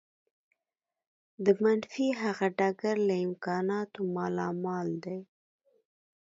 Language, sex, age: Pashto, female, 30-39